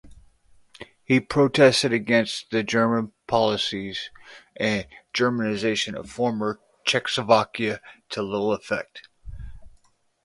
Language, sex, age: English, male, 30-39